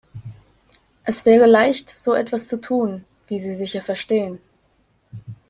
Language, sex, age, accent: German, female, 19-29, Deutschland Deutsch